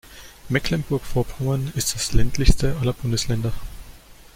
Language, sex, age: German, male, 19-29